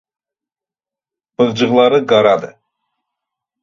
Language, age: Azerbaijani, 40-49